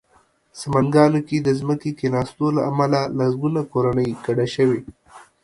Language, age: Pashto, 19-29